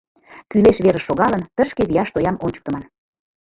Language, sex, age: Mari, female, 40-49